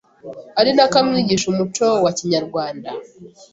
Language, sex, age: Kinyarwanda, female, 19-29